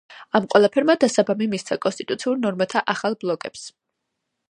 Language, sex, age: Georgian, female, 19-29